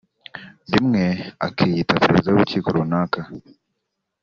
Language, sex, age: Kinyarwanda, male, 19-29